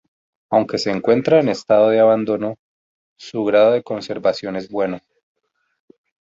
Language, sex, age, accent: Spanish, male, 30-39, Andino-Pacífico: Colombia, Perú, Ecuador, oeste de Bolivia y Venezuela andina